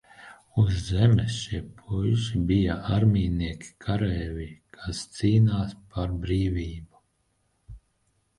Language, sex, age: Latvian, male, 40-49